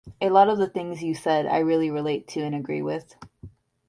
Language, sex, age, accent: English, female, 19-29, United States English